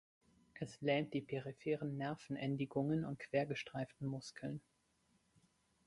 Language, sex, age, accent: German, male, 19-29, Deutschland Deutsch